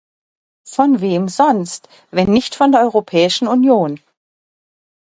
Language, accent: German, Deutschland Deutsch